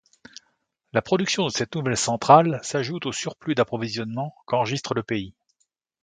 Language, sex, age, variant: French, male, 50-59, Français de métropole